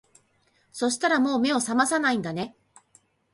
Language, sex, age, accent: Japanese, female, 40-49, 標準語